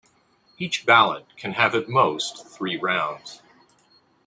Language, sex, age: English, male, 50-59